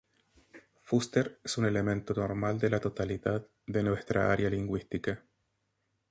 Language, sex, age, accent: Spanish, male, 30-39, Chileno: Chile, Cuyo